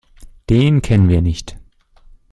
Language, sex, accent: German, male, Deutschland Deutsch